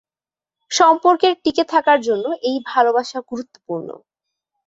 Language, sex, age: Bengali, female, 19-29